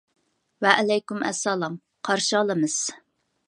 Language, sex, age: Uyghur, female, 40-49